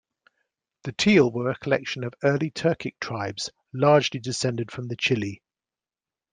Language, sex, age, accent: English, male, 50-59, England English